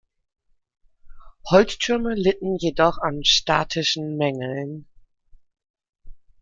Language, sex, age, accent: German, female, 30-39, Deutschland Deutsch